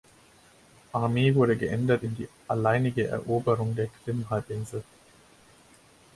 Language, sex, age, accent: German, male, 19-29, Deutschland Deutsch